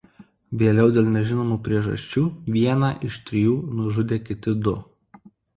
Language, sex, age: Lithuanian, male, 19-29